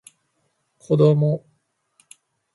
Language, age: Japanese, 50-59